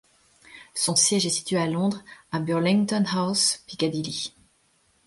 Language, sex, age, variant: French, female, 30-39, Français de métropole